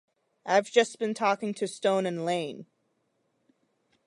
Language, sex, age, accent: English, female, under 19, United States English